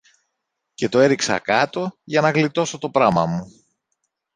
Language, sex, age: Greek, male, 50-59